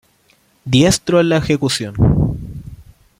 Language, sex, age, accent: Spanish, male, 19-29, Chileno: Chile, Cuyo